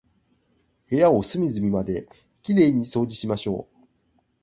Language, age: Japanese, 19-29